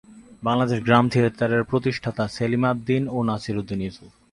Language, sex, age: Bengali, male, 19-29